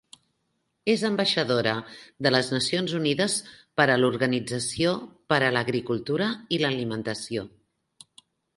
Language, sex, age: Catalan, female, 50-59